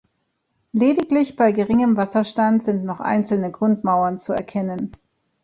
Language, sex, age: German, female, 40-49